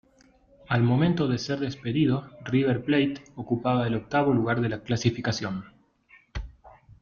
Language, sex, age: Spanish, male, 40-49